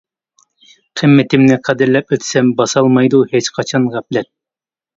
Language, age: Uyghur, 19-29